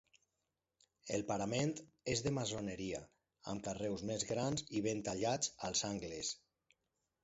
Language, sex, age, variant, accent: Catalan, male, 40-49, Valencià central, central; valencià